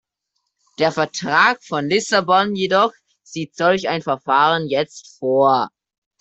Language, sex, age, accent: German, male, under 19, Österreichisches Deutsch